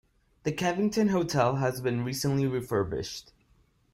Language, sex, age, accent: English, male, 19-29, United States English